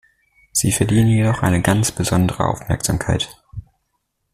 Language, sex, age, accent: German, male, 19-29, Deutschland Deutsch